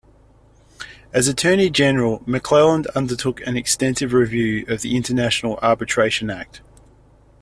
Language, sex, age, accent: English, male, 30-39, Australian English